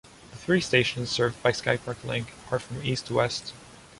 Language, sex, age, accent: English, male, 19-29, Canadian English